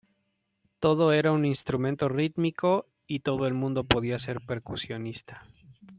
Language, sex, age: Spanish, male, 30-39